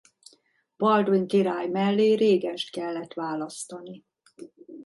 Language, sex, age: Hungarian, female, 50-59